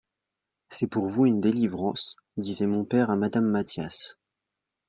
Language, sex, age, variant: French, male, under 19, Français de métropole